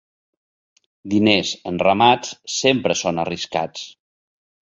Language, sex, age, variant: Catalan, male, 40-49, Nord-Occidental